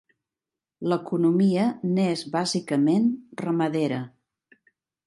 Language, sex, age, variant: Catalan, female, 60-69, Central